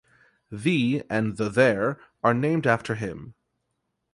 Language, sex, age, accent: English, male, 19-29, Canadian English